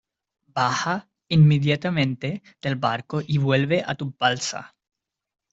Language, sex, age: Spanish, male, 19-29